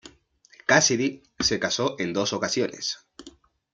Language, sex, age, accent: Spanish, male, 19-29, España: Norte peninsular (Asturias, Castilla y León, Cantabria, País Vasco, Navarra, Aragón, La Rioja, Guadalajara, Cuenca)